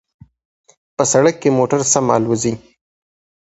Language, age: Pashto, 19-29